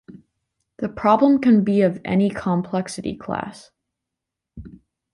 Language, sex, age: English, female, under 19